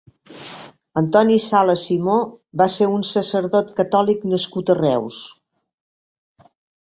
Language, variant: Catalan, Septentrional